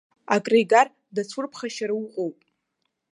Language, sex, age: Abkhazian, female, 19-29